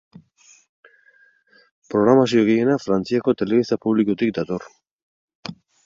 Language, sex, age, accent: Basque, male, 60-69, Mendebalekoa (Araba, Bizkaia, Gipuzkoako mendebaleko herri batzuk)